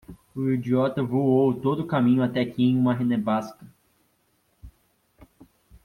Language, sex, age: Portuguese, male, 19-29